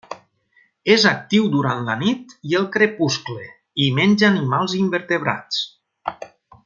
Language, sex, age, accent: Catalan, male, 40-49, valencià